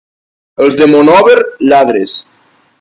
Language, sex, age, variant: Catalan, male, 19-29, Nord-Occidental